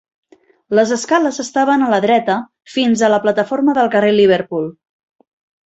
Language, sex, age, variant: Catalan, female, 40-49, Central